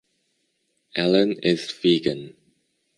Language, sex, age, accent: English, male, under 19, United States English